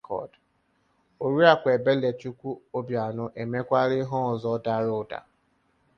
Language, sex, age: Igbo, male, 30-39